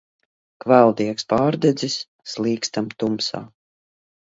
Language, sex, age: Latvian, female, 50-59